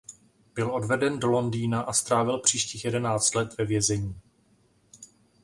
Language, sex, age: Czech, male, 40-49